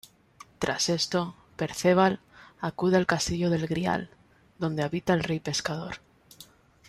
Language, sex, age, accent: Spanish, female, 19-29, España: Islas Canarias